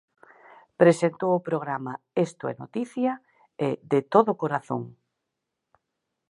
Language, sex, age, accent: Galician, female, 40-49, Oriental (común en zona oriental)